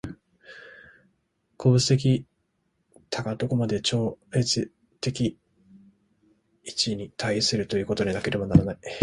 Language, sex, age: Japanese, male, 19-29